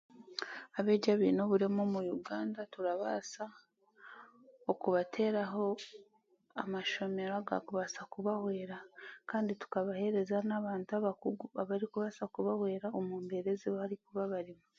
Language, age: Chiga, 19-29